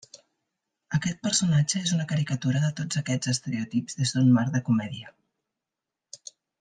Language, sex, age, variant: Catalan, female, 40-49, Central